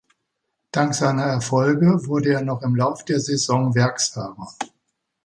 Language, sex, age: German, male, 60-69